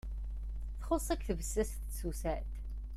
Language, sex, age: Kabyle, female, 40-49